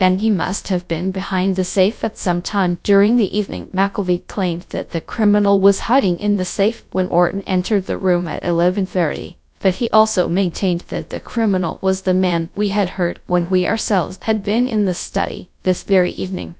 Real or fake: fake